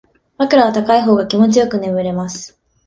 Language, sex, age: Japanese, female, 19-29